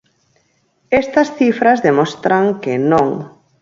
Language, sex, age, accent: Galician, female, 50-59, Normativo (estándar)